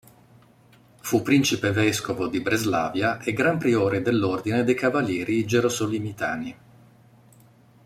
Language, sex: Italian, male